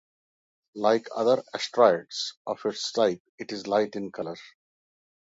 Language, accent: English, India and South Asia (India, Pakistan, Sri Lanka)